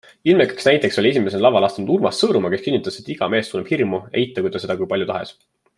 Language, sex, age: Estonian, male, 19-29